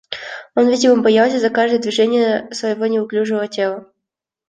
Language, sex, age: Russian, female, 19-29